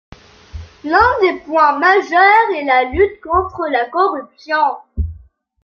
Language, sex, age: French, female, 19-29